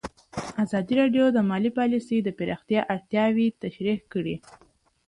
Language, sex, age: Pashto, female, 19-29